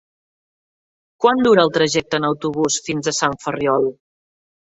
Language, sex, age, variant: Catalan, female, 40-49, Septentrional